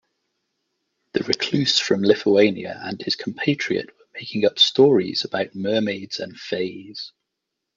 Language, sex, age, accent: English, male, 30-39, England English